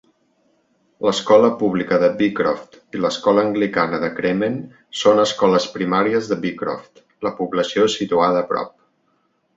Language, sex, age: Catalan, male, 40-49